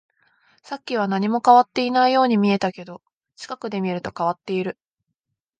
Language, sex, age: Japanese, female, 19-29